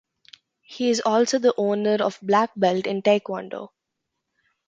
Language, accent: English, India and South Asia (India, Pakistan, Sri Lanka)